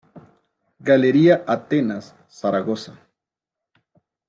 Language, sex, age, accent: Spanish, male, 50-59, México